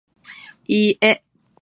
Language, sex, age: English, female, 19-29